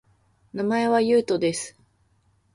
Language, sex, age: Japanese, female, 19-29